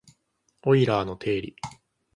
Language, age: Japanese, 19-29